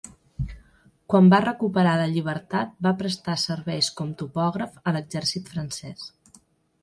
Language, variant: Catalan, Central